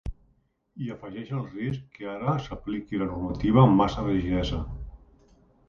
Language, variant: Catalan, Central